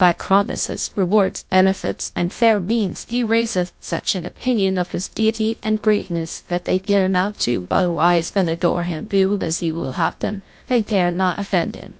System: TTS, GlowTTS